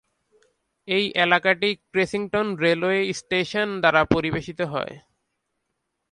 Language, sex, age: Bengali, male, 19-29